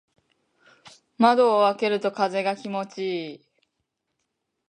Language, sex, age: Japanese, female, 19-29